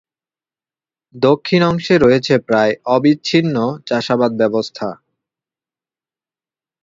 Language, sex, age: Bengali, male, 19-29